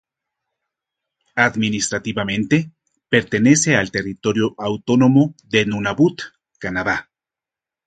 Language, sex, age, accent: Spanish, male, 50-59, México